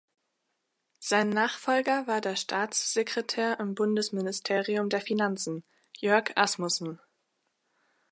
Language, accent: German, Deutschland Deutsch